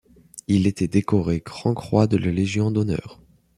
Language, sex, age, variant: French, male, under 19, Français de métropole